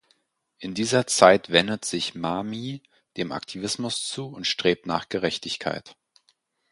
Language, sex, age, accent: German, male, 19-29, Deutschland Deutsch